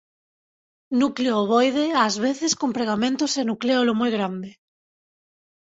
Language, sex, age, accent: Galician, female, 30-39, Oriental (común en zona oriental)